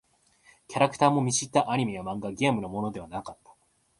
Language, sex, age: Japanese, male, 19-29